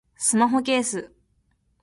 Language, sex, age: Japanese, female, 19-29